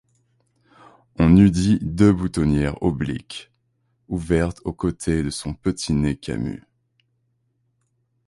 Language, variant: French, Français de métropole